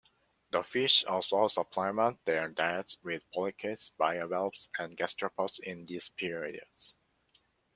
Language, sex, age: English, male, 19-29